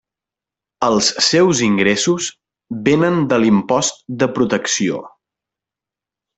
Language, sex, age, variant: Catalan, male, 19-29, Central